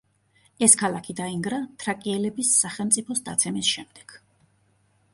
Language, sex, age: Georgian, female, 30-39